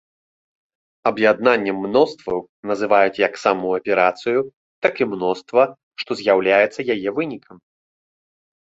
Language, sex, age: Belarusian, male, 19-29